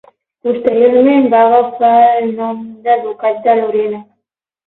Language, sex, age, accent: Catalan, female, 19-29, central; nord-occidental; valencià; aprenent (recent, des del castellà); aprenent (recent, des d'altres llengües)